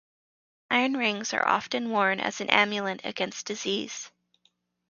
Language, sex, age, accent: English, female, 19-29, United States English; Canadian English